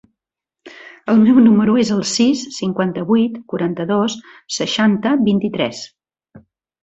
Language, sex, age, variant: Catalan, female, 60-69, Central